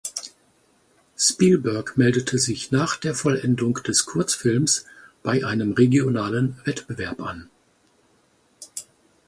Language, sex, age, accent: German, male, 50-59, Deutschland Deutsch